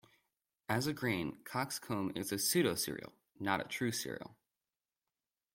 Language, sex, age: English, male, under 19